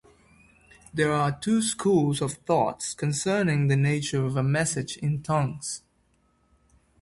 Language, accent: English, England English